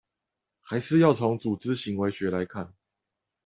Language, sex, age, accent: Chinese, male, 30-39, 出生地：新北市